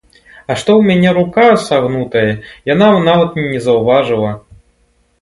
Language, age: Belarusian, 19-29